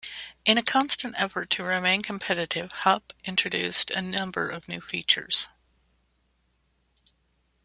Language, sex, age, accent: English, female, 50-59, United States English